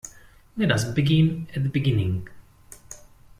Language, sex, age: English, male, 30-39